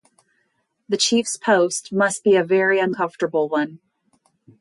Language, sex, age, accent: English, female, 50-59, United States English